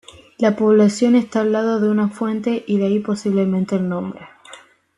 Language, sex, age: Spanish, female, 19-29